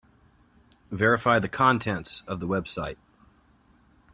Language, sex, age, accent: English, male, 30-39, United States English